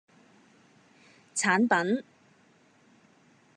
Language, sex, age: Cantonese, female, 30-39